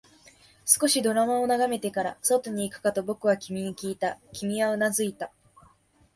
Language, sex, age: Japanese, male, 19-29